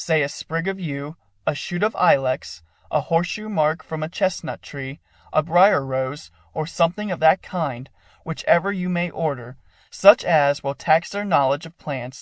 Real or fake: real